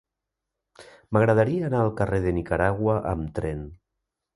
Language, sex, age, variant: Catalan, male, 60-69, Central